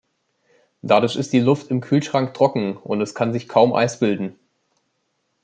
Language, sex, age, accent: German, male, 19-29, Deutschland Deutsch